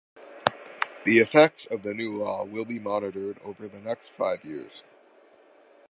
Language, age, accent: English, 19-29, United States English